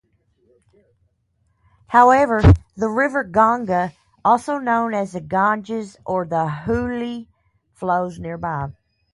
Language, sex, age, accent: English, female, 40-49, United States English